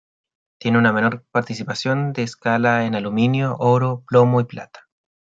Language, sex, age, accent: Spanish, male, 19-29, Chileno: Chile, Cuyo